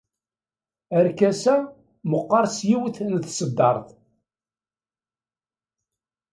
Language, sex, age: Kabyle, male, 70-79